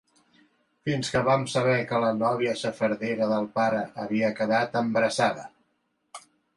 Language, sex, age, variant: Catalan, male, 40-49, Central